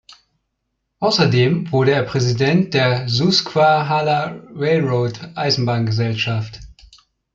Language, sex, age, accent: German, male, 19-29, Deutschland Deutsch